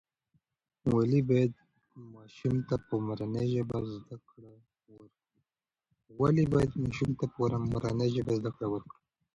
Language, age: Pashto, 19-29